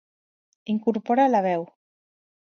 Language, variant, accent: Catalan, Central, central